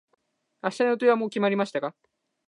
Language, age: Japanese, 19-29